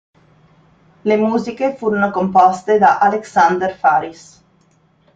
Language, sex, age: Italian, female, 40-49